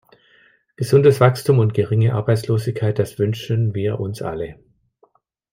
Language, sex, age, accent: German, male, 50-59, Deutschland Deutsch